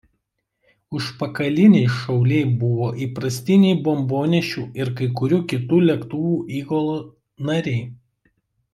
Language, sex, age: Lithuanian, male, 19-29